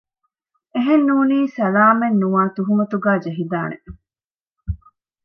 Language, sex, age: Divehi, female, 30-39